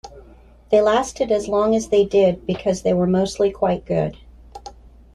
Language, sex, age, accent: English, female, 40-49, United States English